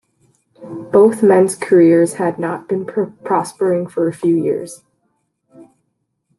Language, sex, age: English, female, under 19